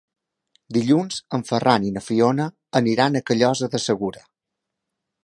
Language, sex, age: Catalan, male, 30-39